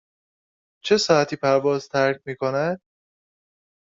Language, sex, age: Persian, male, under 19